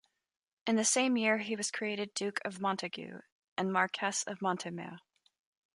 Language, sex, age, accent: English, female, 30-39, United States English